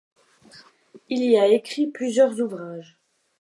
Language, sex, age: French, female, 19-29